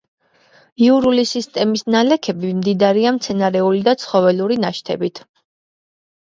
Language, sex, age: Georgian, female, 30-39